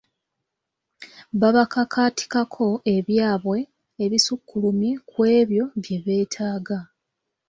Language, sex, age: Ganda, female, 19-29